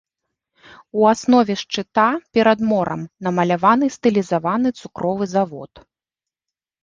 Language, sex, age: Belarusian, female, 19-29